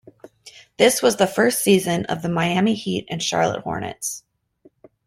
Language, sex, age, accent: English, female, 30-39, United States English